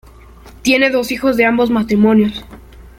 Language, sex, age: Spanish, male, under 19